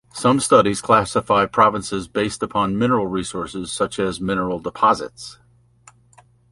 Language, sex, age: English, male, 70-79